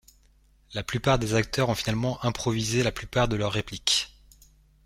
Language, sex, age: French, male, 30-39